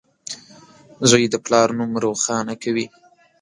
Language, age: Pashto, under 19